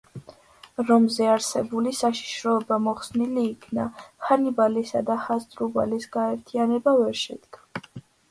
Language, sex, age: Georgian, female, under 19